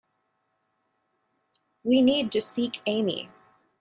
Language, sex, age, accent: English, female, 30-39, United States English